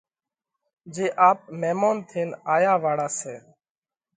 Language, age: Parkari Koli, 19-29